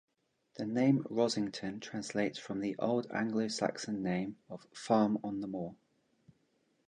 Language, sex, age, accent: English, male, 40-49, England English